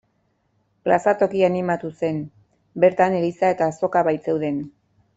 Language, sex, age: Basque, female, 40-49